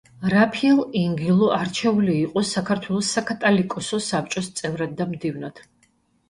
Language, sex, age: Georgian, female, 50-59